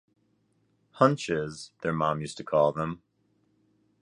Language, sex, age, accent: English, male, 30-39, United States English